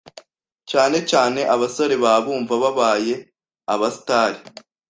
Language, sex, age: Kinyarwanda, male, 19-29